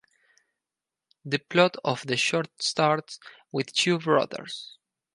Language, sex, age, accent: English, male, 19-29, United States English